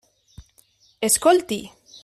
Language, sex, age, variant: Catalan, female, 19-29, Nord-Occidental